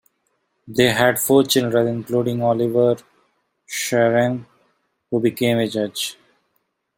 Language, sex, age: English, male, 19-29